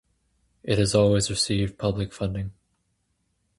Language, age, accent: English, 19-29, Canadian English